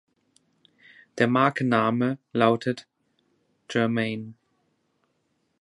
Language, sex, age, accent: German, male, 30-39, Deutschland Deutsch